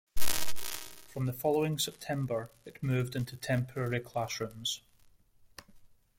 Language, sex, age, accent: English, male, 30-39, Scottish English